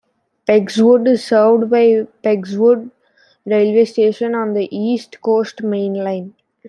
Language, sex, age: English, male, under 19